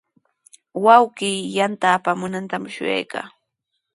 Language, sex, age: Sihuas Ancash Quechua, female, 19-29